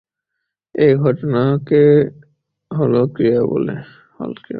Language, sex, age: Bengali, male, 19-29